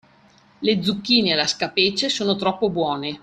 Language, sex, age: Italian, female, 50-59